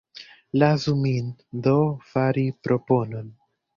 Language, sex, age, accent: Esperanto, male, 19-29, Internacia